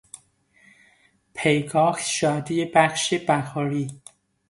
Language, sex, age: Persian, male, 30-39